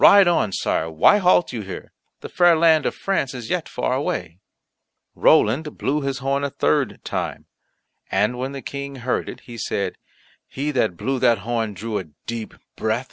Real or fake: real